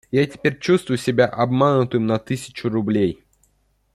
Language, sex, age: Russian, male, under 19